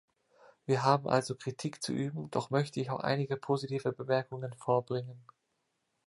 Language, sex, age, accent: German, male, 19-29, Deutschland Deutsch